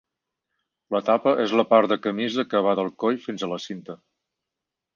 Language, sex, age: Catalan, male, 40-49